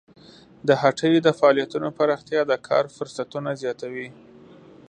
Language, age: Pashto, 19-29